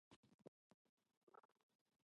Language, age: English, 19-29